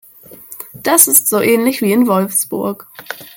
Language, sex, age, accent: German, female, 19-29, Deutschland Deutsch